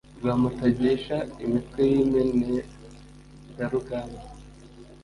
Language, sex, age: Kinyarwanda, male, 19-29